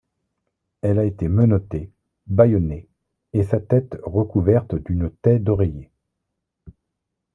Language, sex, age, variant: French, male, 40-49, Français de métropole